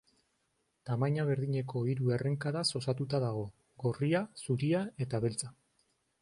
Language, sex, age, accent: Basque, male, 30-39, Erdialdekoa edo Nafarra (Gipuzkoa, Nafarroa)